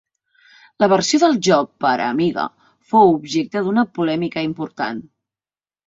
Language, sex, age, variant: Catalan, female, 50-59, Central